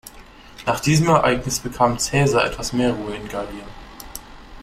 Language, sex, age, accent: German, male, under 19, Deutschland Deutsch